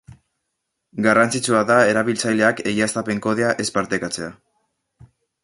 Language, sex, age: Basque, male, under 19